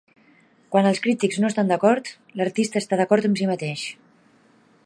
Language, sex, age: Catalan, female, 40-49